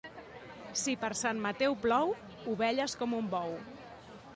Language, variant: Catalan, Central